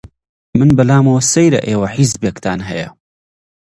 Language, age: Central Kurdish, 19-29